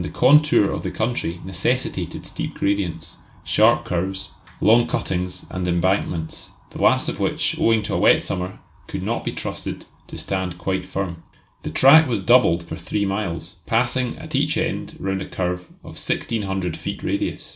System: none